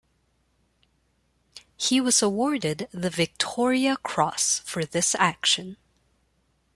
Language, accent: English, Filipino